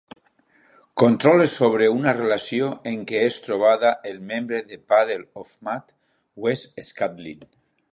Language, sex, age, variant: Catalan, male, 50-59, Alacantí